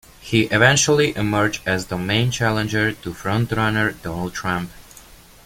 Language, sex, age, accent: English, male, 19-29, United States English